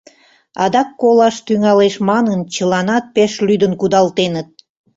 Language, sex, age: Mari, female, 70-79